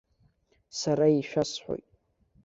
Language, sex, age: Abkhazian, male, under 19